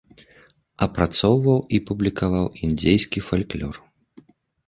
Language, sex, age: Belarusian, male, 30-39